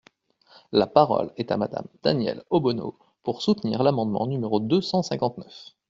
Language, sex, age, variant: French, male, 30-39, Français de métropole